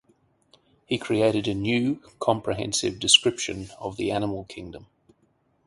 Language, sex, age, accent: English, male, 40-49, Australian English